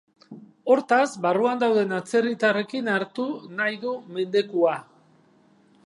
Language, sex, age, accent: Basque, male, 40-49, Mendebalekoa (Araba, Bizkaia, Gipuzkoako mendebaleko herri batzuk)